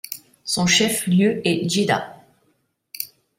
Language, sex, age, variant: French, female, 30-39, Français de métropole